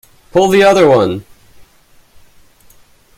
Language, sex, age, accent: English, male, 19-29, Canadian English